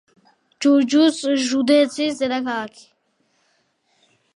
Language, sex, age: Georgian, female, 19-29